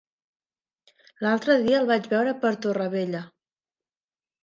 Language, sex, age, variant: Catalan, female, 30-39, Central